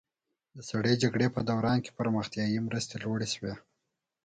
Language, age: Pashto, 30-39